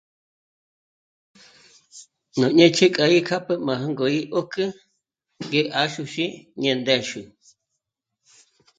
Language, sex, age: Michoacán Mazahua, female, 50-59